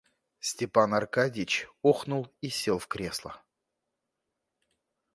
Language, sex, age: Russian, male, 30-39